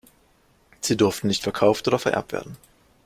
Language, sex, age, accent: German, male, under 19, Deutschland Deutsch